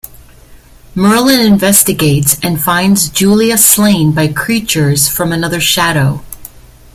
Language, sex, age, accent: English, female, 50-59, United States English